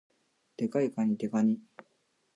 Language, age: Japanese, 40-49